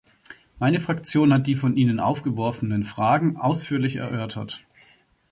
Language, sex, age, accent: German, male, 40-49, Deutschland Deutsch